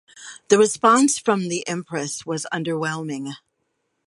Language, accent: English, United States English